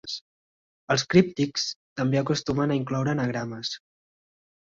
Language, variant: Catalan, Central